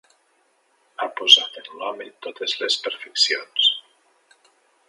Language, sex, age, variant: Catalan, male, 50-59, Central